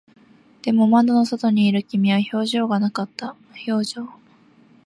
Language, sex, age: Japanese, female, 19-29